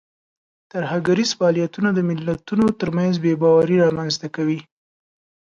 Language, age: Pashto, 19-29